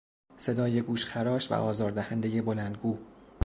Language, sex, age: Persian, male, 30-39